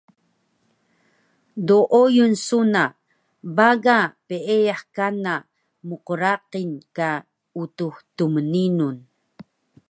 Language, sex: Taroko, female